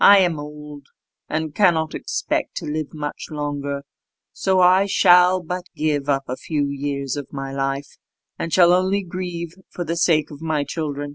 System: none